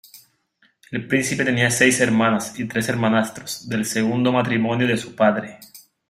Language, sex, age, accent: Spanish, male, 19-29, Andino-Pacífico: Colombia, Perú, Ecuador, oeste de Bolivia y Venezuela andina